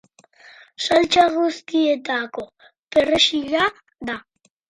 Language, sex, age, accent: Basque, female, under 19, Erdialdekoa edo Nafarra (Gipuzkoa, Nafarroa)